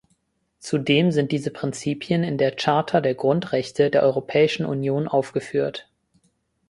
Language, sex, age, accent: German, male, 19-29, Deutschland Deutsch